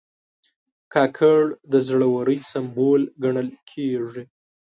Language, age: Pashto, 19-29